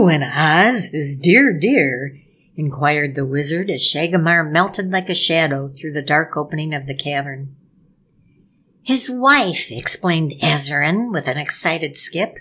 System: none